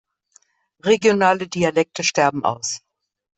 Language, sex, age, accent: German, female, 50-59, Deutschland Deutsch